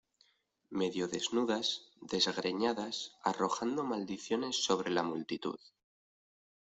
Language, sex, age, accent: Spanish, male, 19-29, España: Norte peninsular (Asturias, Castilla y León, Cantabria, País Vasco, Navarra, Aragón, La Rioja, Guadalajara, Cuenca)